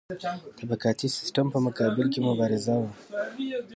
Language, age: Pashto, 19-29